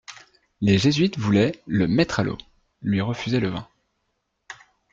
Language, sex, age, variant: French, male, 30-39, Français de métropole